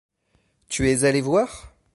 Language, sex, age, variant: French, male, 30-39, Français de métropole